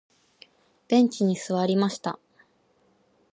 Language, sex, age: Japanese, female, 19-29